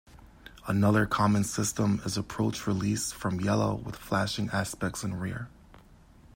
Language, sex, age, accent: English, male, 30-39, United States English